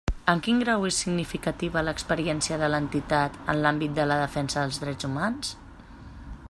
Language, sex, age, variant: Catalan, female, 40-49, Central